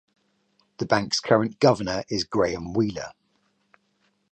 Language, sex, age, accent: English, male, 40-49, England English